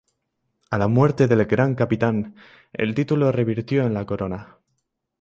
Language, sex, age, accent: Spanish, male, under 19, España: Centro-Sur peninsular (Madrid, Toledo, Castilla-La Mancha)